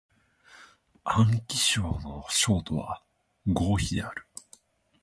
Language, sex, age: Japanese, male, 19-29